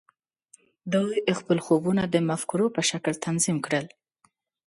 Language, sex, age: Pashto, female, 30-39